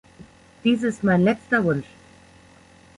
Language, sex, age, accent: German, female, 40-49, Deutschland Deutsch